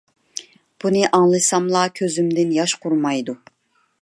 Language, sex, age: Uyghur, female, 30-39